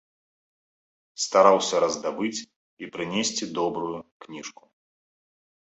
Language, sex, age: Belarusian, male, 30-39